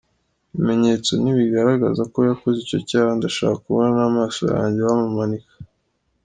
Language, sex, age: Kinyarwanda, male, under 19